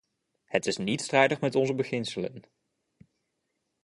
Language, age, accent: Dutch, 19-29, Nederlands Nederlands